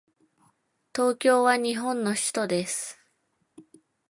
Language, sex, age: Japanese, female, 19-29